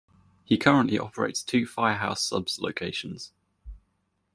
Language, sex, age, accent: English, male, 19-29, England English